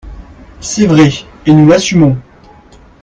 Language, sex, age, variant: French, male, 30-39, Français de métropole